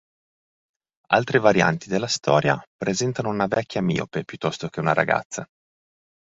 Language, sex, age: Italian, male, 40-49